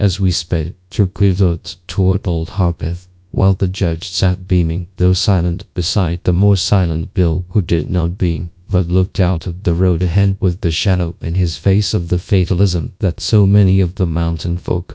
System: TTS, GradTTS